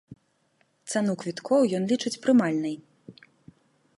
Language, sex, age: Belarusian, female, 19-29